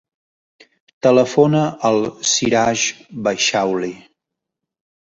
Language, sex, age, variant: Catalan, male, 40-49, Central